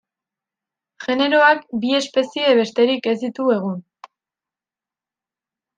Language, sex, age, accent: Basque, female, under 19, Erdialdekoa edo Nafarra (Gipuzkoa, Nafarroa)